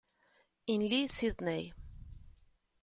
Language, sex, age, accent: Spanish, female, 40-49, México